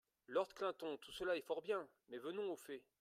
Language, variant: French, Français de métropole